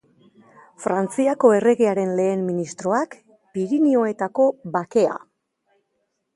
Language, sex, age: Basque, female, 50-59